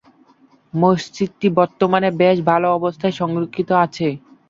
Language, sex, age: Bengali, male, 19-29